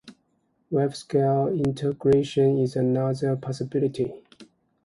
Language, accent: English, United States English